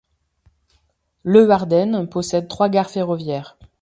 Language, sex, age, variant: French, female, 40-49, Français de métropole